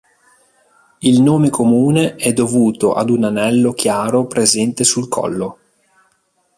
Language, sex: Italian, male